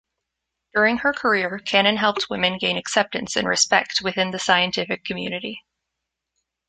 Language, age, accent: English, 19-29, United States English